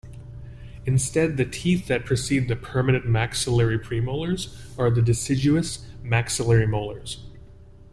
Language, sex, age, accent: English, male, 30-39, United States English